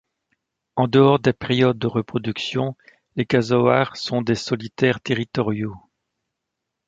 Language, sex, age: French, male, 40-49